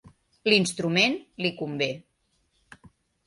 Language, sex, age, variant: Catalan, female, 50-59, Central